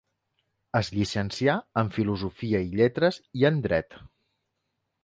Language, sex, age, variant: Catalan, male, 40-49, Central